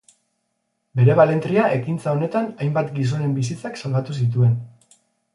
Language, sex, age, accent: Basque, male, 40-49, Mendebalekoa (Araba, Bizkaia, Gipuzkoako mendebaleko herri batzuk)